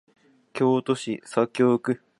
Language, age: Japanese, 30-39